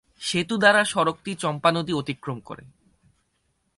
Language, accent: Bengali, Bengali